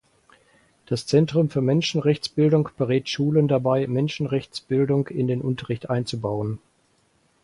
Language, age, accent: German, 60-69, Deutschland Deutsch